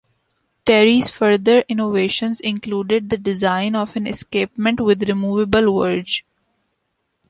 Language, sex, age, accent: English, female, 19-29, India and South Asia (India, Pakistan, Sri Lanka)